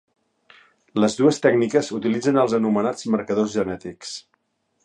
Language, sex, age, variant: Catalan, male, 50-59, Central